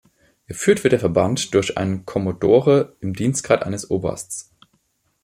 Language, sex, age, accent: German, male, 19-29, Deutschland Deutsch